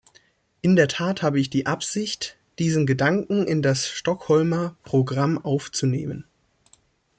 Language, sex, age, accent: German, male, 19-29, Deutschland Deutsch